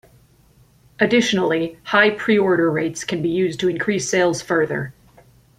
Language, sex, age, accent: English, female, 19-29, United States English